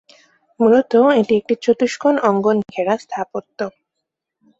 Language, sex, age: Bengali, female, 19-29